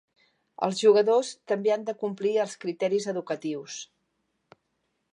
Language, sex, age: Catalan, female, 50-59